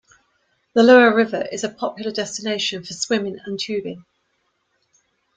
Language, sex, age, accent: English, female, 60-69, England English